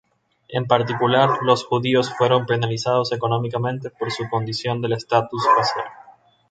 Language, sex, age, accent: Spanish, male, 19-29, Caribe: Cuba, Venezuela, Puerto Rico, República Dominicana, Panamá, Colombia caribeña, México caribeño, Costa del golfo de México